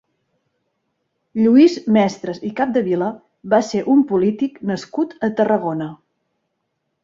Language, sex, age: Catalan, female, 40-49